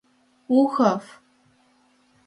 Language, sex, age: Mari, female, under 19